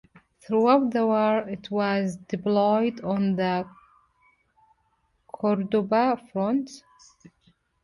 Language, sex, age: English, female, 19-29